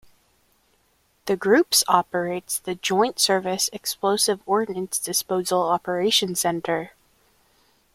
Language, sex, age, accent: English, male, 19-29, United States English